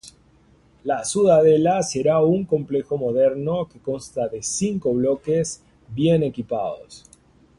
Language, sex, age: Spanish, male, 19-29